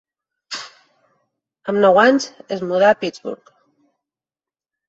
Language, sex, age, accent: Catalan, female, 30-39, valencià